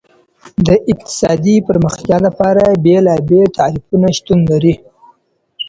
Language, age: Pashto, 19-29